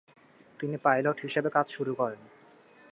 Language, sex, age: Bengali, male, 19-29